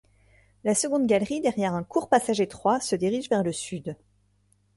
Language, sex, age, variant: French, female, 19-29, Français de métropole